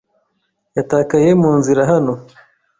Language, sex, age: Kinyarwanda, male, 30-39